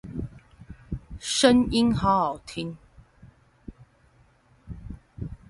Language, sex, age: Chinese, female, 40-49